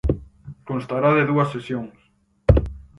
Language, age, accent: Galician, under 19, Atlántico (seseo e gheada)